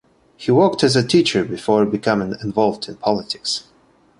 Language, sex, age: English, male, 19-29